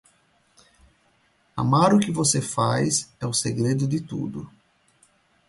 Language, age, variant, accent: Portuguese, 40-49, Portuguese (Brasil), Nordestino